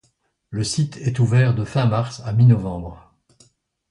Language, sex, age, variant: French, male, 60-69, Français de métropole